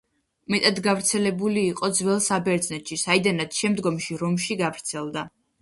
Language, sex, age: Georgian, female, under 19